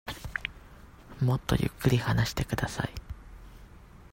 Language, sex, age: Japanese, male, 19-29